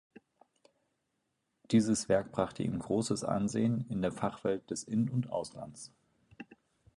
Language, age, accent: German, 19-29, Deutschland Deutsch